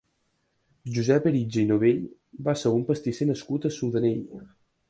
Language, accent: Catalan, mallorquí